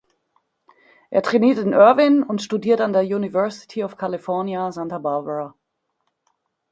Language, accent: German, Deutschland Deutsch